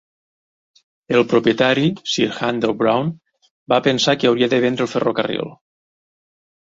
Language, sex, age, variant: Catalan, male, 40-49, Nord-Occidental